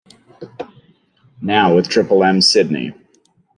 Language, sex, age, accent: English, male, 30-39, United States English